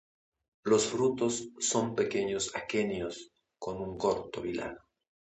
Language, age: Spanish, 60-69